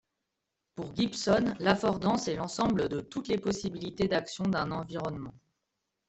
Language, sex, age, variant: French, female, 30-39, Français de métropole